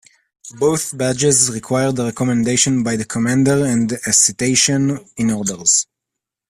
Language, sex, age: English, male, 19-29